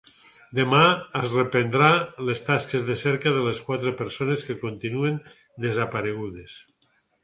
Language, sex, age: Catalan, male, 60-69